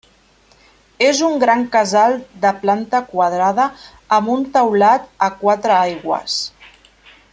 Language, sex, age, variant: Catalan, female, 40-49, Central